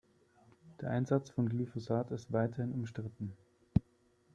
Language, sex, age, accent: German, male, 30-39, Deutschland Deutsch